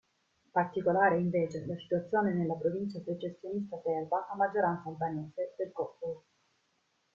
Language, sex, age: Italian, female, 19-29